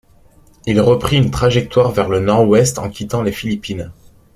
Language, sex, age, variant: French, male, 19-29, Français de métropole